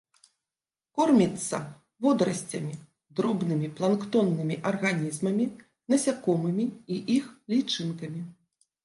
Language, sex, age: Belarusian, female, 40-49